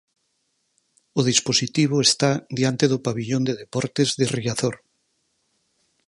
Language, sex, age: Galician, male, 50-59